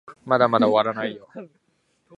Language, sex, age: Japanese, male, under 19